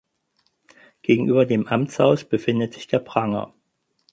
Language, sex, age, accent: German, male, 50-59, Deutschland Deutsch